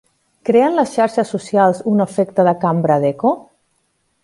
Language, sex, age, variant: Catalan, female, 40-49, Central